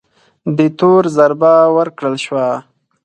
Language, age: Pashto, 19-29